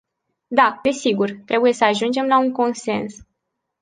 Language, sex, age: Romanian, female, 19-29